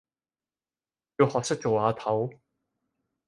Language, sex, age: Cantonese, male, 30-39